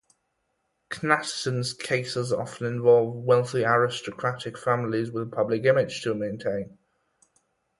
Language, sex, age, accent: English, male, 19-29, England English